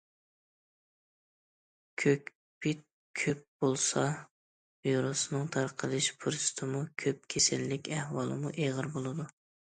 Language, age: Uyghur, 19-29